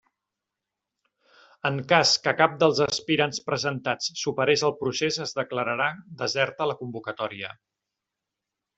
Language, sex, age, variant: Catalan, male, 40-49, Central